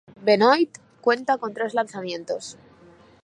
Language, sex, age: Spanish, female, 30-39